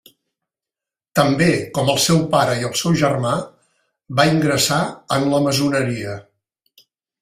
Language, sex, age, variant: Catalan, male, 60-69, Central